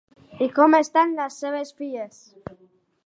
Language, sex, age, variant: Catalan, female, 30-39, Central